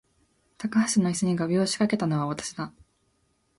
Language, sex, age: Japanese, female, 19-29